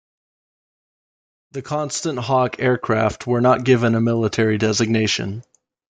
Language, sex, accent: English, male, United States English